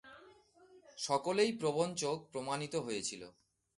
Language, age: Bengali, 40-49